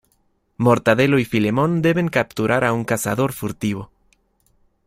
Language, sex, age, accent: Spanish, male, 30-39, México